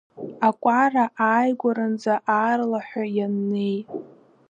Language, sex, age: Abkhazian, female, under 19